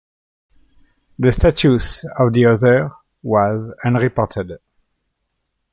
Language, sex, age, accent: English, male, 40-49, England English